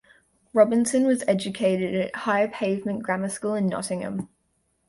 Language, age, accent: English, under 19, Australian English